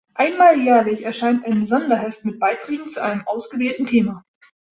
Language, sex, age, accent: German, female, 19-29, Deutschland Deutsch